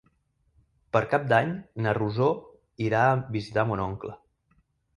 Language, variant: Catalan, Central